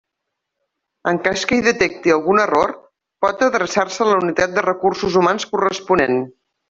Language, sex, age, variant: Catalan, female, 40-49, Central